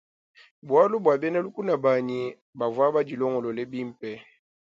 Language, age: Luba-Lulua, 19-29